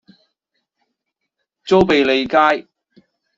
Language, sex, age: Cantonese, male, 40-49